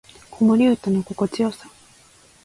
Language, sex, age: Japanese, female, 19-29